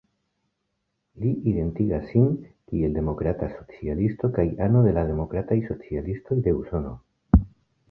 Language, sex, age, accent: Esperanto, male, 40-49, Internacia